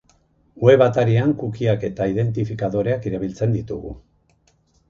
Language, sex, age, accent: Basque, male, 50-59, Erdialdekoa edo Nafarra (Gipuzkoa, Nafarroa)